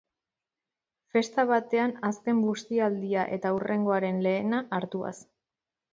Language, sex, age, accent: Basque, female, 30-39, Erdialdekoa edo Nafarra (Gipuzkoa, Nafarroa)